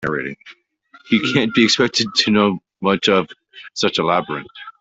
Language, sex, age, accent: English, male, 40-49, Canadian English